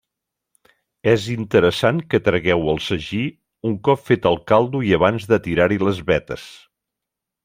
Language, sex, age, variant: Catalan, male, 60-69, Central